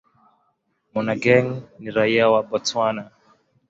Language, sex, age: Swahili, male, 19-29